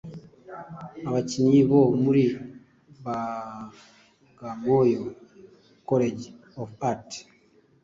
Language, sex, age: Kinyarwanda, male, 40-49